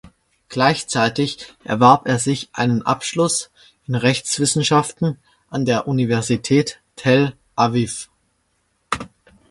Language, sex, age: German, male, under 19